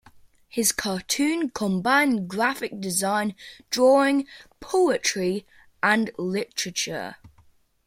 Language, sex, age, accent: English, male, under 19, Welsh English